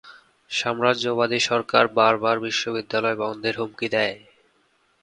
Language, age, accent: Bengali, 19-29, প্রমিত